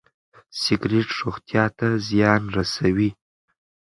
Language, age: Pashto, 19-29